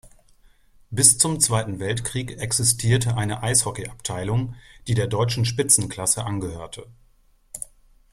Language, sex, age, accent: German, male, 30-39, Deutschland Deutsch